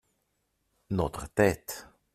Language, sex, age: French, male, 30-39